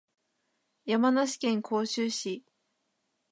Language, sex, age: Japanese, female, 19-29